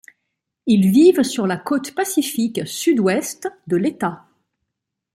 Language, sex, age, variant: French, female, 50-59, Français de métropole